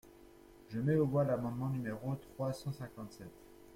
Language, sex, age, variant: French, male, 19-29, Français de métropole